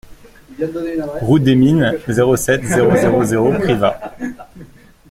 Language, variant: French, Français de métropole